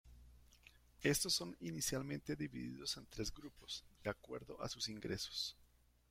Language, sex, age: Spanish, male, 50-59